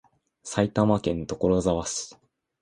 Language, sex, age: Japanese, male, 19-29